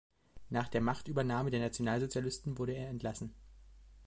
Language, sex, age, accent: German, male, 19-29, Deutschland Deutsch